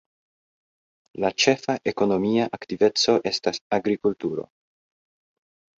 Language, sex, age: Esperanto, male, 19-29